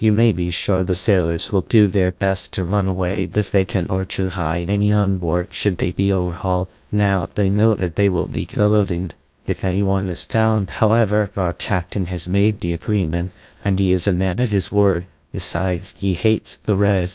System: TTS, GlowTTS